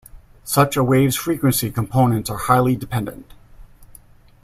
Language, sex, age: English, male, 40-49